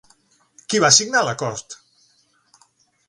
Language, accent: Catalan, central; septentrional